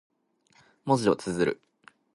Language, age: Japanese, 19-29